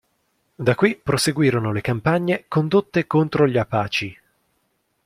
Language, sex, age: Italian, male, 19-29